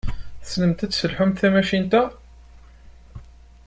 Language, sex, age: Kabyle, male, 19-29